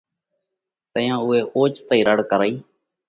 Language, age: Parkari Koli, 30-39